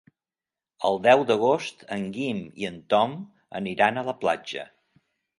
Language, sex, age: Catalan, male, 50-59